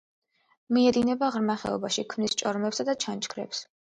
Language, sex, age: Georgian, female, 19-29